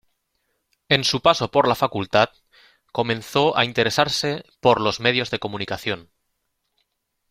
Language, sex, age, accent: Spanish, male, 30-39, España: Centro-Sur peninsular (Madrid, Toledo, Castilla-La Mancha)